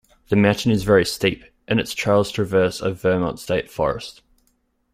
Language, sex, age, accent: English, male, 19-29, Australian English